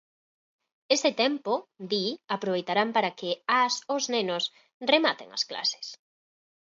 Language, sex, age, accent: Galician, female, 19-29, Normativo (estándar)